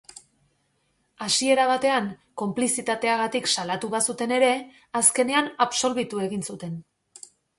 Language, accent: Basque, Erdialdekoa edo Nafarra (Gipuzkoa, Nafarroa)